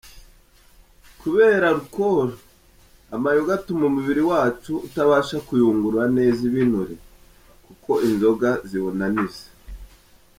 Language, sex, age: Kinyarwanda, male, 30-39